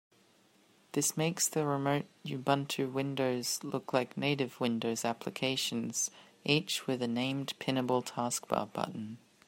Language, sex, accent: English, female, Australian English